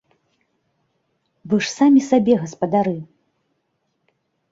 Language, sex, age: Belarusian, female, 40-49